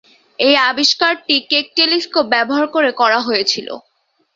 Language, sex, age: Bengali, female, under 19